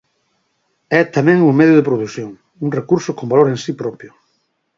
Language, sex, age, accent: Galician, male, 50-59, Atlántico (seseo e gheada)